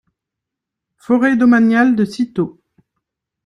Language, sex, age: French, female, 50-59